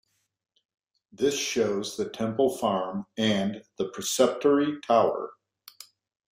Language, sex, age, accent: English, male, 50-59, United States English